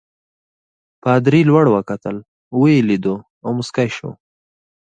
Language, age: Pashto, 19-29